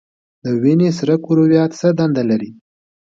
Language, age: Pashto, 19-29